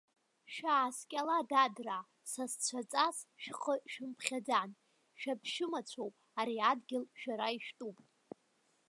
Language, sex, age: Abkhazian, female, under 19